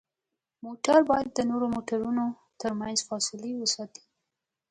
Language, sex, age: Pashto, female, 19-29